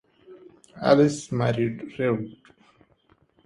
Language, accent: English, India and South Asia (India, Pakistan, Sri Lanka)